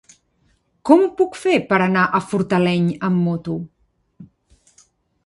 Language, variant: Catalan, Central